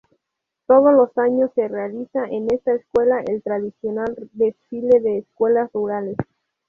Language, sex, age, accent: Spanish, female, 19-29, México